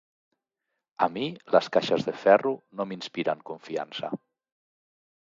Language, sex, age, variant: Catalan, male, 40-49, Central